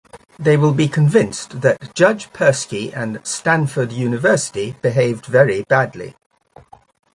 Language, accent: English, England English